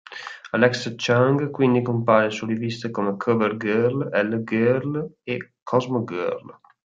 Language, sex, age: Italian, male, 19-29